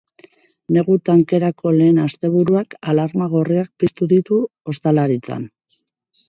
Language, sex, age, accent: Basque, female, 40-49, Mendebalekoa (Araba, Bizkaia, Gipuzkoako mendebaleko herri batzuk)